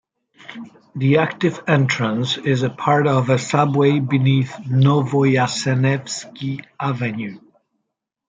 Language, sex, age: English, male, 50-59